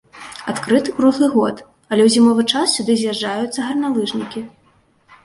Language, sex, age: Belarusian, female, 30-39